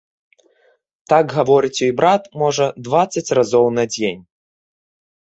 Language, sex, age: Belarusian, male, 19-29